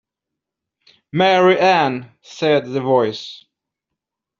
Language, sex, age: English, male, 40-49